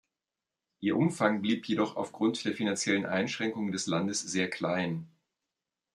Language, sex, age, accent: German, male, 40-49, Deutschland Deutsch